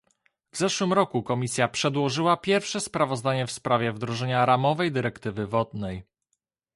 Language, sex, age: Polish, male, 19-29